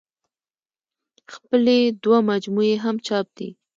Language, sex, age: Pashto, female, 19-29